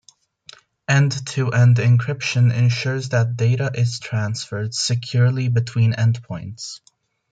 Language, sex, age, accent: English, male, 19-29, United States English